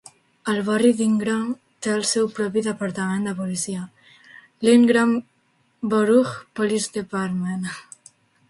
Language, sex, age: Catalan, female, under 19